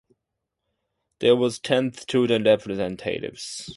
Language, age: English, 19-29